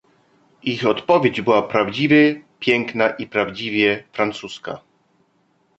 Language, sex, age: Polish, male, 40-49